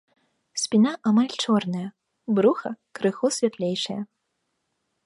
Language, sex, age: Belarusian, female, 19-29